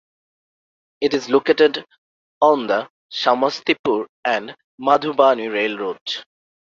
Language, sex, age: English, male, 19-29